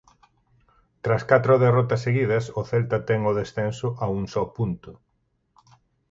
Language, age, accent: Galician, 40-49, Oriental (común en zona oriental)